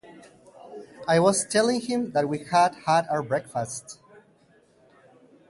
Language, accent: English, United States English